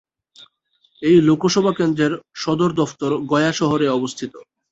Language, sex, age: Bengali, male, 19-29